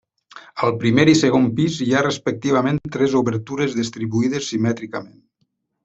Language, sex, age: Catalan, male, 50-59